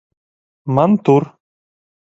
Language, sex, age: Latvian, male, 40-49